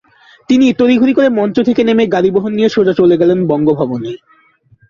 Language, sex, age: Bengali, male, 19-29